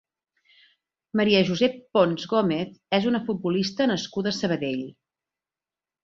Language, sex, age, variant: Catalan, female, 40-49, Central